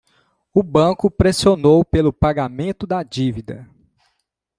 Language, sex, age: Portuguese, male, 40-49